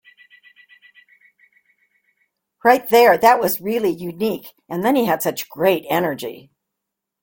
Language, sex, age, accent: English, female, 70-79, United States English